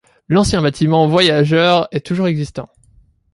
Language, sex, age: French, male, under 19